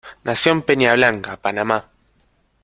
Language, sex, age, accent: Spanish, male, 19-29, Rioplatense: Argentina, Uruguay, este de Bolivia, Paraguay